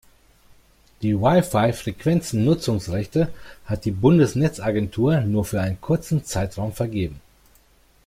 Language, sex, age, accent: German, male, 40-49, Deutschland Deutsch